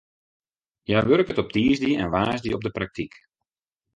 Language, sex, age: Western Frisian, male, 19-29